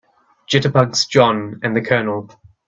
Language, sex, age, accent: English, male, 19-29, New Zealand English